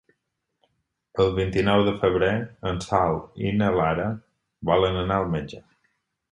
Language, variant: Catalan, Balear